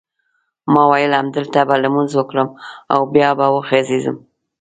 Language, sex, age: Pashto, female, 50-59